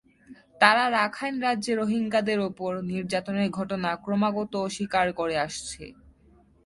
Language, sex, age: Bengali, male, under 19